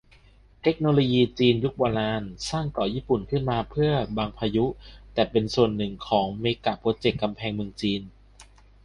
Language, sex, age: Thai, male, 19-29